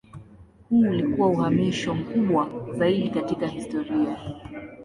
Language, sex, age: Swahili, female, 19-29